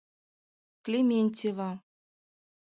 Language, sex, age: Mari, female, 19-29